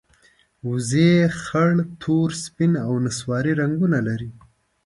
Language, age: Pashto, 19-29